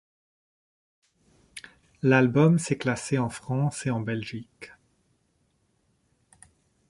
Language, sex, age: French, male, 30-39